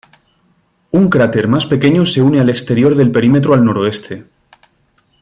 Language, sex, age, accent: Spanish, male, 40-49, España: Sur peninsular (Andalucia, Extremadura, Murcia)